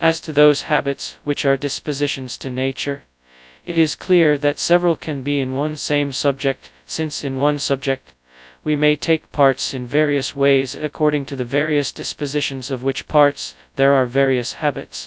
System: TTS, FastPitch